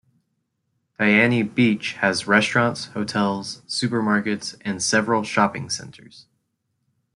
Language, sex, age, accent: English, male, 19-29, United States English